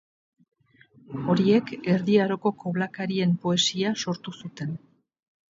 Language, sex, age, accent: Basque, female, 50-59, Erdialdekoa edo Nafarra (Gipuzkoa, Nafarroa)